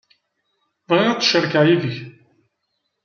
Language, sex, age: Kabyle, male, 30-39